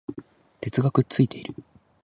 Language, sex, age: Japanese, male, under 19